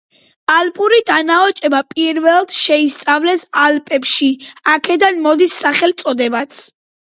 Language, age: Georgian, 19-29